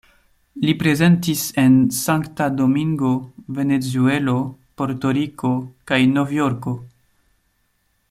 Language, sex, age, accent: Esperanto, male, 19-29, Internacia